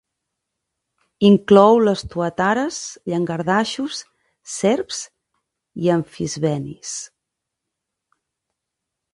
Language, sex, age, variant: Catalan, male, 30-39, Central